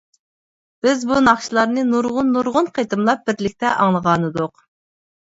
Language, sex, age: Uyghur, female, 30-39